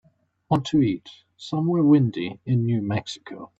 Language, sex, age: English, male, 19-29